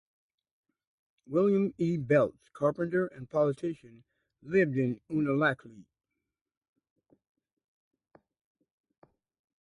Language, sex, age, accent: English, male, 60-69, United States English